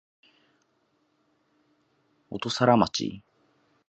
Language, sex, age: Japanese, male, 19-29